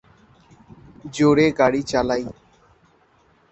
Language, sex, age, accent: Bengali, male, 19-29, Native